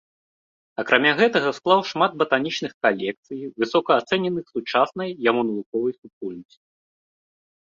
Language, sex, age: Belarusian, male, 19-29